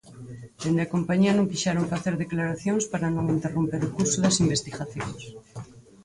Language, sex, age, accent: Galician, female, 40-49, Central (gheada)